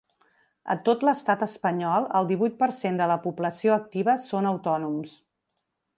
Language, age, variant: Catalan, 40-49, Central